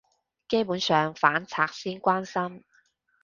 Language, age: Cantonese, 30-39